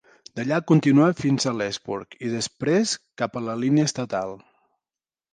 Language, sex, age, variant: Catalan, male, 40-49, Central